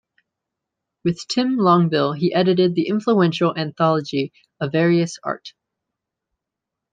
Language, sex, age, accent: English, male, 19-29, United States English